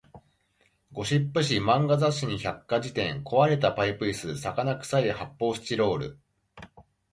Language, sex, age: Japanese, male, 40-49